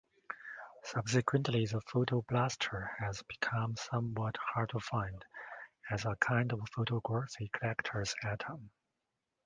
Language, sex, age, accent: English, male, 30-39, United States English